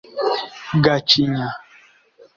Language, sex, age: Kinyarwanda, male, 19-29